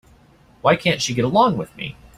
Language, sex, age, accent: English, male, 30-39, United States English